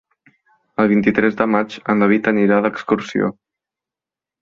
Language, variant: Catalan, Central